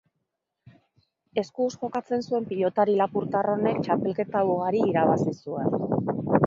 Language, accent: Basque, Mendebalekoa (Araba, Bizkaia, Gipuzkoako mendebaleko herri batzuk)